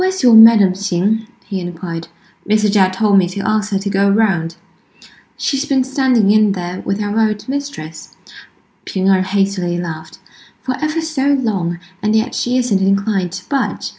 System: none